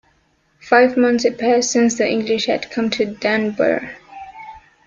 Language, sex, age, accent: English, female, 19-29, United States English